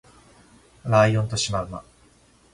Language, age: Japanese, 30-39